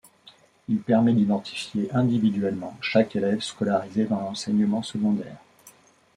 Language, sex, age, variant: French, male, 40-49, Français de métropole